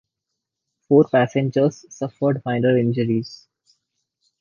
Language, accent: English, India and South Asia (India, Pakistan, Sri Lanka)